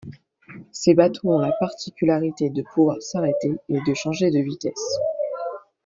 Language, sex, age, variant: French, male, under 19, Français de métropole